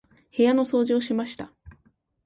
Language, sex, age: Japanese, female, 19-29